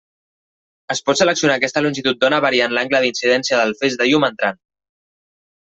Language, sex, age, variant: Catalan, male, 19-29, Central